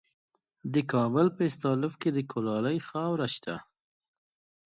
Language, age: Pashto, 30-39